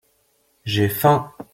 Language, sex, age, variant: French, male, 19-29, Français de métropole